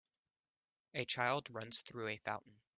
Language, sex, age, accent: English, male, 19-29, United States English